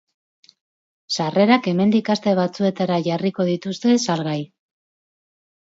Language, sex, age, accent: Basque, female, 40-49, Mendebalekoa (Araba, Bizkaia, Gipuzkoako mendebaleko herri batzuk)